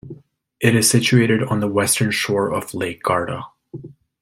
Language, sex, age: English, male, 19-29